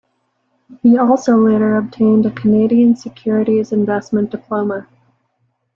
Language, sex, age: English, female, 30-39